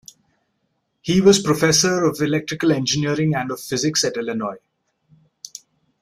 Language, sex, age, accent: English, male, 30-39, India and South Asia (India, Pakistan, Sri Lanka)